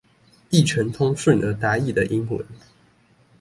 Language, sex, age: Chinese, male, 19-29